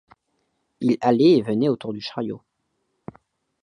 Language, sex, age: French, male, under 19